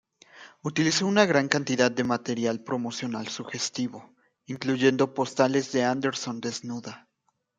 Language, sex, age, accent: Spanish, male, 19-29, México